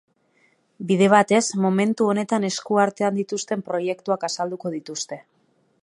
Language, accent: Basque, Mendebalekoa (Araba, Bizkaia, Gipuzkoako mendebaleko herri batzuk)